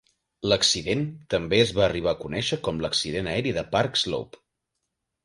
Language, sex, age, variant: Catalan, male, 19-29, Nord-Occidental